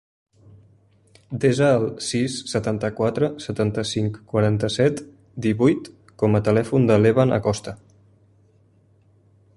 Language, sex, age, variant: Catalan, male, 19-29, Central